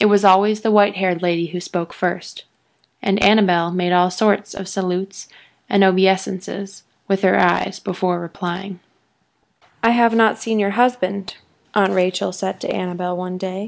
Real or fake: real